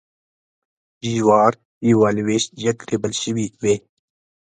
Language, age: Pashto, 19-29